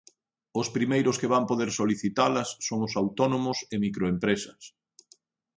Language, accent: Galician, Central (gheada)